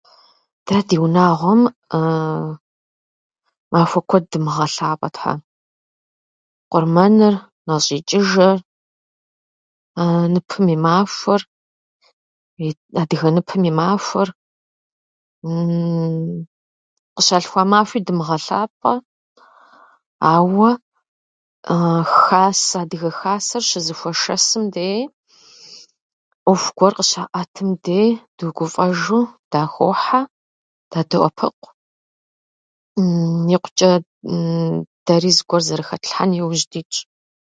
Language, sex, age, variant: Kabardian, female, 30-39, Адыгэбзэ (Къэбэрдей, Кирил, псоми зэдай)